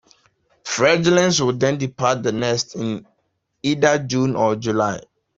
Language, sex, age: English, male, 30-39